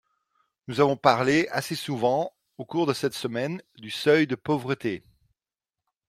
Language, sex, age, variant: French, male, 40-49, Français d'Europe